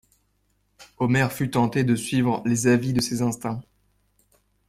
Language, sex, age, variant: French, male, 19-29, Français de métropole